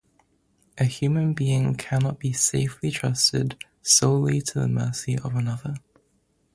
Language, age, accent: English, 19-29, England English